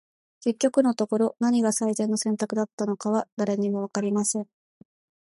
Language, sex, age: Japanese, female, 19-29